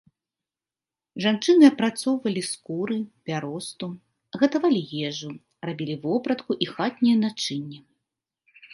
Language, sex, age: Belarusian, female, 30-39